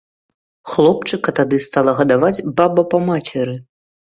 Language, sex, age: Belarusian, male, under 19